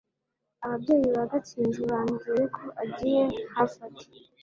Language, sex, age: Kinyarwanda, female, 19-29